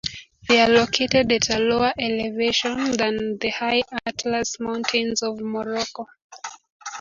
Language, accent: English, United States English